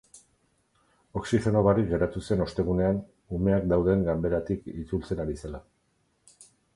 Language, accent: Basque, Erdialdekoa edo Nafarra (Gipuzkoa, Nafarroa)